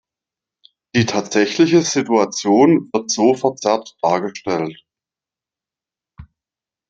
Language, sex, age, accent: German, male, 30-39, Deutschland Deutsch